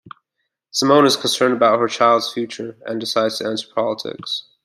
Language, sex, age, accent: English, male, 19-29, United States English